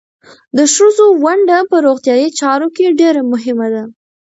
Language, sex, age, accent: Pashto, female, under 19, کندهاری لهجه